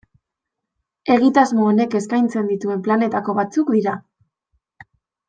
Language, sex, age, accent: Basque, female, 19-29, Mendebalekoa (Araba, Bizkaia, Gipuzkoako mendebaleko herri batzuk)